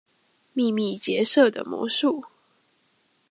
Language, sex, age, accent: Chinese, female, 19-29, 出生地：臺北市